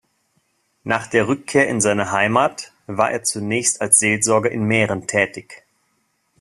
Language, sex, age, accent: German, male, 30-39, Deutschland Deutsch